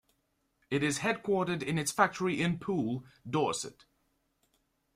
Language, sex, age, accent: English, male, under 19, England English